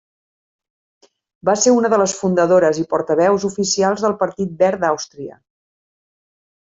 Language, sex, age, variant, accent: Catalan, female, 50-59, Central, central